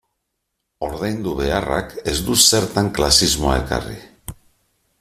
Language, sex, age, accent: Basque, male, 50-59, Mendebalekoa (Araba, Bizkaia, Gipuzkoako mendebaleko herri batzuk)